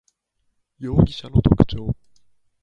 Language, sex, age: Japanese, male, 30-39